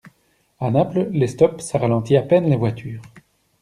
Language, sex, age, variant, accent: French, male, 30-39, Français d'Europe, Français de Belgique